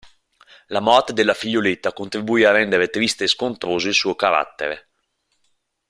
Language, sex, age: Italian, male, 30-39